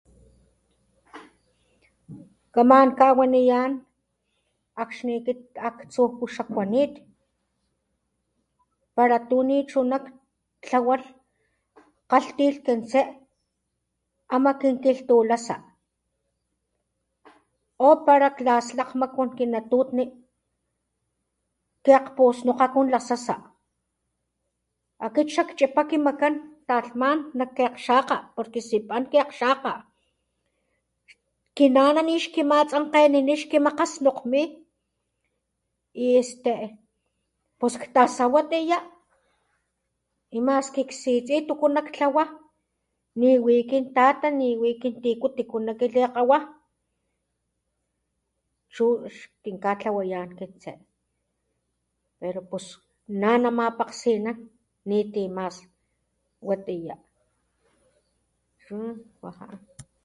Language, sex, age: Papantla Totonac, female, 40-49